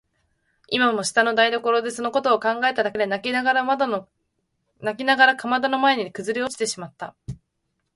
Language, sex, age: Japanese, female, 19-29